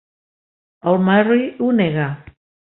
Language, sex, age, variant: Catalan, female, 60-69, Central